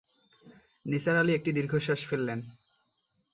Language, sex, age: Bengali, male, 19-29